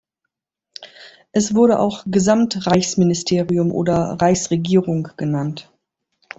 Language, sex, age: German, female, 50-59